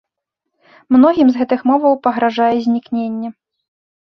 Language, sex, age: Belarusian, female, 19-29